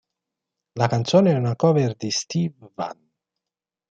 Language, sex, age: Italian, male, 40-49